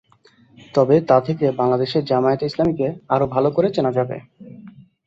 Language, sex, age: Bengali, male, 19-29